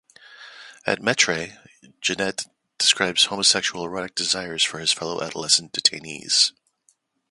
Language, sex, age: English, male, 40-49